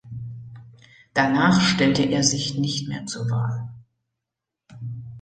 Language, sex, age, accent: German, male, under 19, Deutschland Deutsch